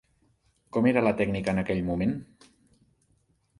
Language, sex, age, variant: Catalan, male, 50-59, Central